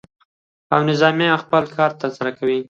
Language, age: Pashto, under 19